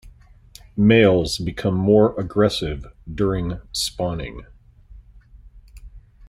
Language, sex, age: English, male, 50-59